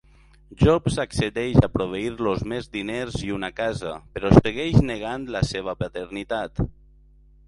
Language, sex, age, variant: Catalan, male, 40-49, Valencià meridional